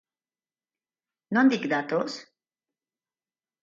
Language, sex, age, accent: Basque, female, 40-49, Mendebalekoa (Araba, Bizkaia, Gipuzkoako mendebaleko herri batzuk)